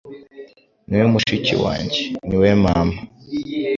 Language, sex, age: Kinyarwanda, male, under 19